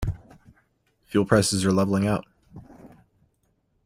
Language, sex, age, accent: English, male, 19-29, United States English